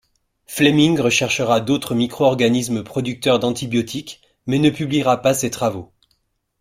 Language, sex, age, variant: French, male, 40-49, Français de métropole